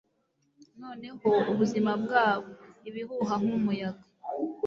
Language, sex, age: Kinyarwanda, female, 19-29